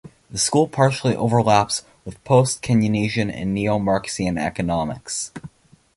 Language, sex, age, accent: English, male, under 19, Canadian English